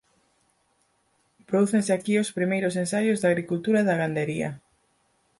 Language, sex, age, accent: Galician, female, 19-29, Normativo (estándar)